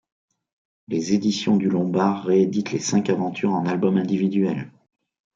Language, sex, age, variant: French, male, 40-49, Français de métropole